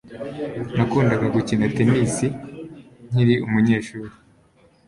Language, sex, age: Kinyarwanda, male, 19-29